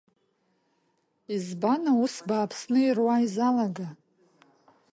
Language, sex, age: Abkhazian, female, 30-39